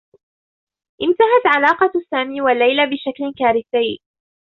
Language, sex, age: Arabic, female, 19-29